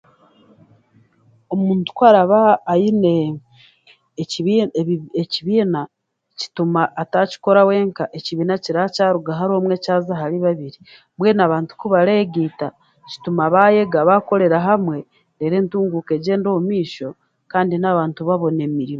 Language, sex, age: Chiga, female, 40-49